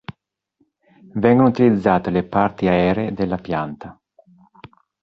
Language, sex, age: Italian, male, 40-49